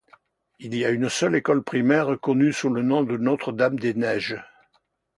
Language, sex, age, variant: French, male, 80-89, Français de métropole